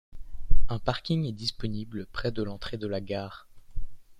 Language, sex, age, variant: French, male, under 19, Français de métropole